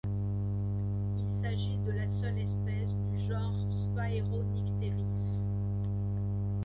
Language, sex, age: French, female, 60-69